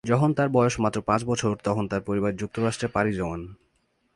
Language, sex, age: Bengali, male, 19-29